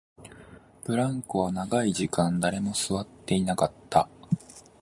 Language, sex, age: Japanese, male, 19-29